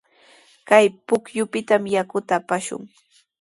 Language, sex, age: Sihuas Ancash Quechua, female, 19-29